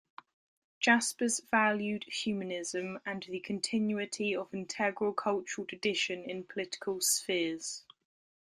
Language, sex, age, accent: English, female, 19-29, England English